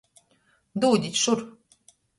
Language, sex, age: Latgalian, female, 40-49